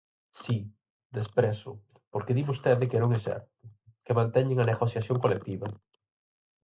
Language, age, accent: Galician, 19-29, Atlántico (seseo e gheada)